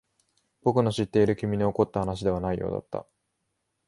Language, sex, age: Japanese, male, 19-29